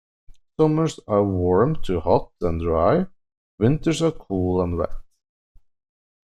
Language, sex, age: English, male, 19-29